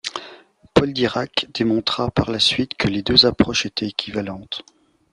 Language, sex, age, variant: French, male, 50-59, Français de métropole